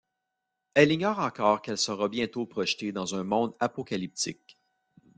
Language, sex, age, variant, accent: French, male, 40-49, Français d'Amérique du Nord, Français du Canada